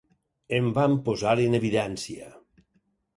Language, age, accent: Catalan, 60-69, valencià